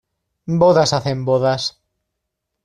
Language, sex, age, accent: Spanish, male, 19-29, España: Centro-Sur peninsular (Madrid, Toledo, Castilla-La Mancha)